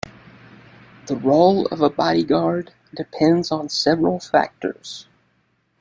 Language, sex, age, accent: English, male, 40-49, United States English